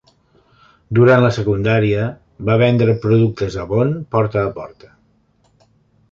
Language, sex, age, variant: Catalan, male, 60-69, Central